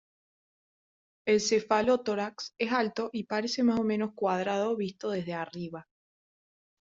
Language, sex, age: Spanish, female, 19-29